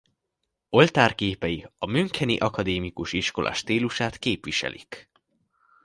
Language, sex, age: Hungarian, male, under 19